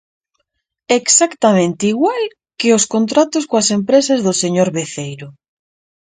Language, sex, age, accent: Galician, female, 30-39, Central (gheada); Normativo (estándar)